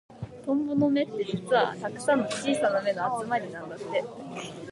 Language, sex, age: Japanese, female, 19-29